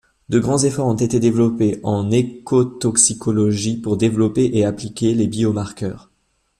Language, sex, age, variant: French, male, 19-29, Français de métropole